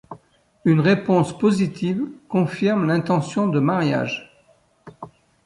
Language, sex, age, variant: French, male, 60-69, Français de métropole